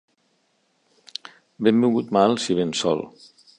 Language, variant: Catalan, Central